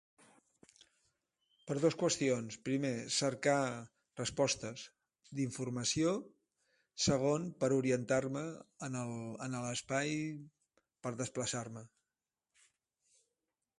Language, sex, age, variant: Catalan, male, 60-69, Central